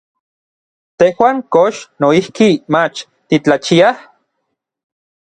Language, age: Orizaba Nahuatl, 30-39